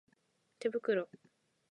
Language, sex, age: Japanese, female, under 19